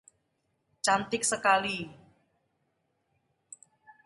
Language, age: Indonesian, 30-39